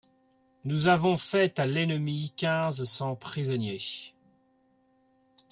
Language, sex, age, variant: French, male, 40-49, Français de métropole